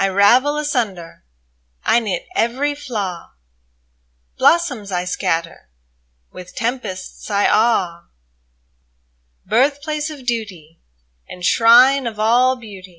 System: none